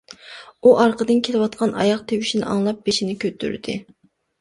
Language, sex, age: Uyghur, female, 19-29